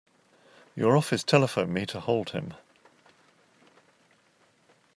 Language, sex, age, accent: English, male, 50-59, England English